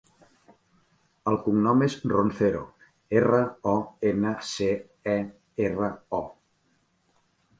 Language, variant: Catalan, Central